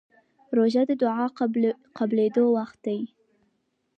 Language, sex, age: Pashto, female, under 19